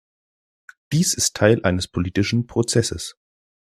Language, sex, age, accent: German, male, 19-29, Deutschland Deutsch